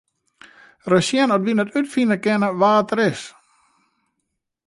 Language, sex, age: Western Frisian, male, 40-49